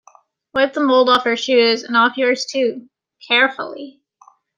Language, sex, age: English, female, 30-39